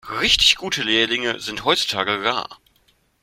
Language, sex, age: German, male, 19-29